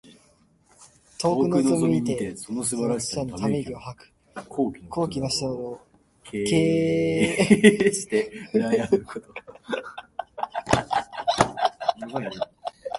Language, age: Japanese, under 19